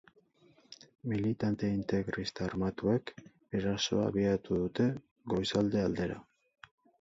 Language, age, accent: Basque, 50-59, Mendebalekoa (Araba, Bizkaia, Gipuzkoako mendebaleko herri batzuk)